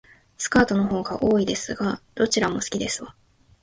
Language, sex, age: Japanese, female, 19-29